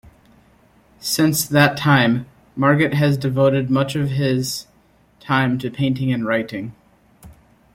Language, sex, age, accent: English, male, 19-29, United States English